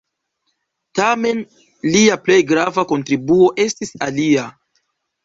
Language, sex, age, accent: Esperanto, male, 19-29, Internacia